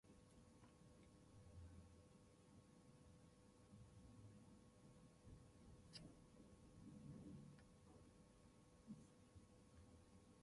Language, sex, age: Japanese, female, 19-29